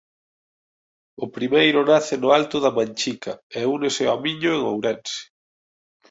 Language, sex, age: Galician, male, 30-39